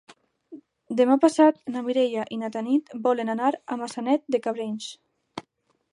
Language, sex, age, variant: Catalan, female, under 19, Alacantí